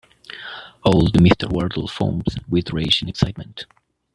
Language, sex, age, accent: English, male, 19-29, United States English